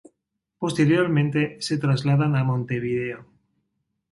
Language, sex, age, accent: Spanish, male, 40-49, España: Centro-Sur peninsular (Madrid, Toledo, Castilla-La Mancha)